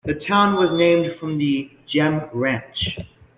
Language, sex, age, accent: English, male, under 19, United States English